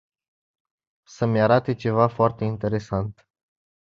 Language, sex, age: Romanian, male, 19-29